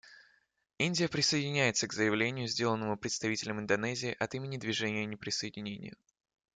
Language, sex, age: Russian, male, 19-29